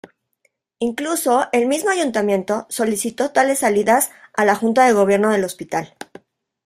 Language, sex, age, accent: Spanish, female, 40-49, México